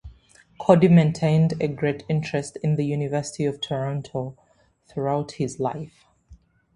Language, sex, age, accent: English, female, 30-39, England English